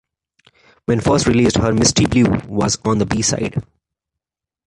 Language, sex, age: English, male, 30-39